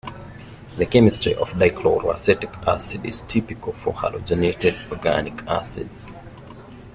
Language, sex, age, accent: English, male, 19-29, United States English